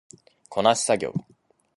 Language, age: Japanese, 19-29